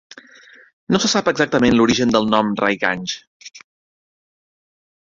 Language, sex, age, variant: Catalan, male, 30-39, Central